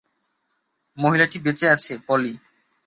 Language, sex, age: Bengali, male, 19-29